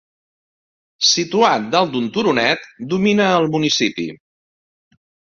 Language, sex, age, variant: Catalan, male, 50-59, Central